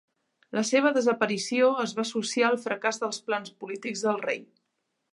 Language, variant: Catalan, Central